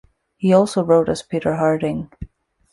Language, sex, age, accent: English, female, 19-29, United States English